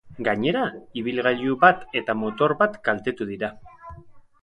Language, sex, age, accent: Basque, male, 30-39, Mendebalekoa (Araba, Bizkaia, Gipuzkoako mendebaleko herri batzuk)